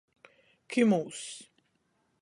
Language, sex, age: Latgalian, female, 40-49